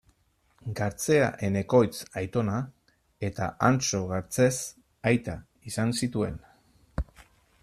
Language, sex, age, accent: Basque, male, 40-49, Erdialdekoa edo Nafarra (Gipuzkoa, Nafarroa)